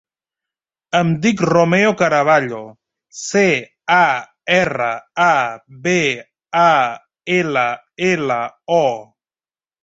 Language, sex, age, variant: Catalan, male, 30-39, Central